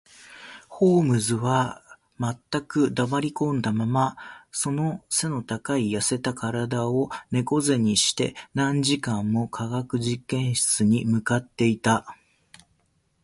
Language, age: Japanese, 50-59